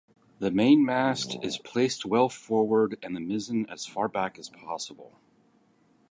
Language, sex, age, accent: English, male, 50-59, United States English